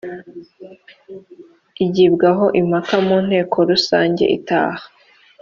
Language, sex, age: Kinyarwanda, female, 19-29